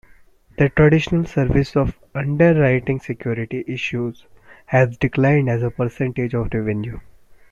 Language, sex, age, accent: English, male, under 19, India and South Asia (India, Pakistan, Sri Lanka)